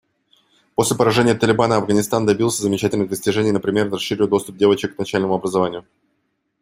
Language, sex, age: Russian, male, 19-29